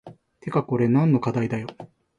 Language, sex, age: Japanese, male, 40-49